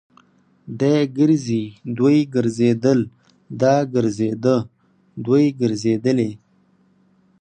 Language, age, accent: Pashto, 19-29, معیاري پښتو